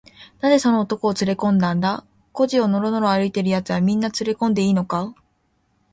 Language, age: Japanese, 19-29